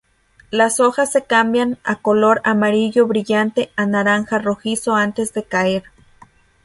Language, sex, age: Spanish, female, under 19